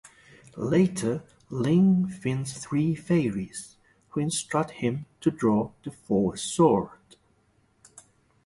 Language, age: English, 40-49